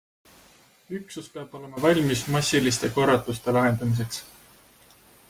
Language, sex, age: Estonian, male, 19-29